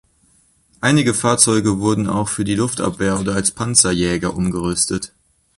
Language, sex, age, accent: German, male, 19-29, Deutschland Deutsch